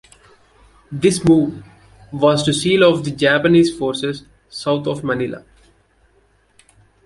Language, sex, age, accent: English, male, 19-29, India and South Asia (India, Pakistan, Sri Lanka)